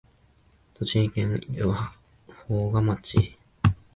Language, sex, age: Japanese, male, 19-29